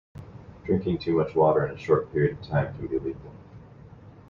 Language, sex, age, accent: English, male, 19-29, United States English